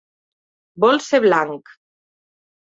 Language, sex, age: Catalan, female, 40-49